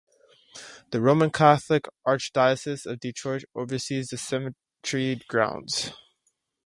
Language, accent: English, Canadian English